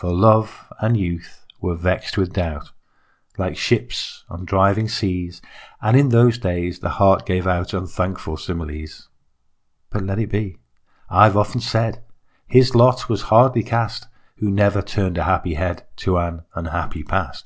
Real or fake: real